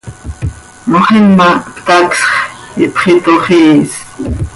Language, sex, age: Seri, female, 40-49